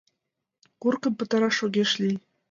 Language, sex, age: Mari, female, 19-29